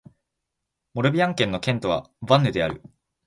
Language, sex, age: Japanese, male, 19-29